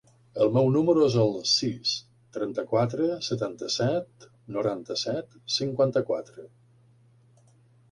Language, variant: Catalan, Nord-Occidental